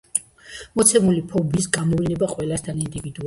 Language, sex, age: Georgian, female, 60-69